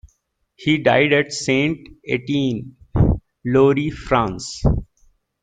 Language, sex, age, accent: English, male, 19-29, United States English